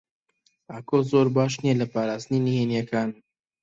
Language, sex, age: Central Kurdish, male, 30-39